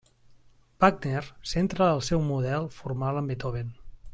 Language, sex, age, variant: Catalan, male, 40-49, Central